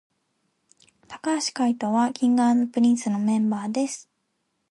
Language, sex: Japanese, female